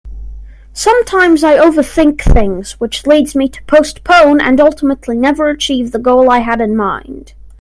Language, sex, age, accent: English, male, under 19, England English